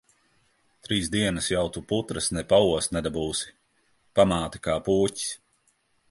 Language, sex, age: Latvian, male, 30-39